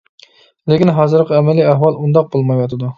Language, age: Uyghur, 40-49